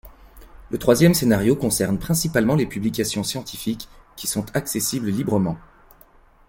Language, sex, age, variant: French, male, 30-39, Français de métropole